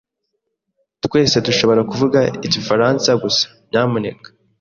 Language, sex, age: Kinyarwanda, male, 19-29